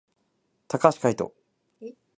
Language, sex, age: Japanese, male, 19-29